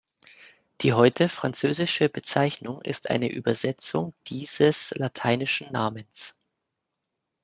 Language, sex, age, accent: German, male, 30-39, Deutschland Deutsch